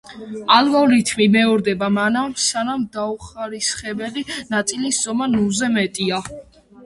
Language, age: Georgian, under 19